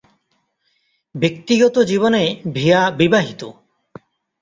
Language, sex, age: Bengali, male, 30-39